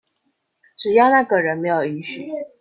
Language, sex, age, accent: Chinese, female, 19-29, 出生地：彰化縣